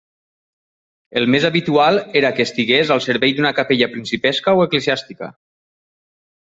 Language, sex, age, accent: Catalan, male, 40-49, valencià